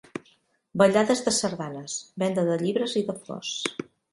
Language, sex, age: Catalan, female, 50-59